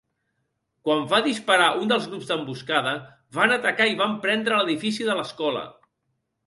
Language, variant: Catalan, Central